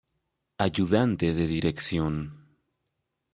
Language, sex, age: Spanish, male, 40-49